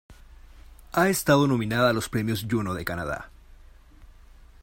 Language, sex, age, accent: Spanish, male, 19-29, Chileno: Chile, Cuyo